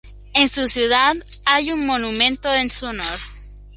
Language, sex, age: Spanish, male, under 19